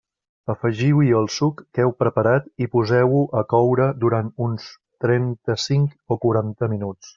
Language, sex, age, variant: Catalan, male, 40-49, Central